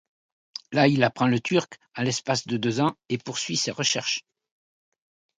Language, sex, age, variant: French, male, 60-69, Français de métropole